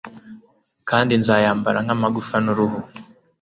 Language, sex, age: Kinyarwanda, male, 19-29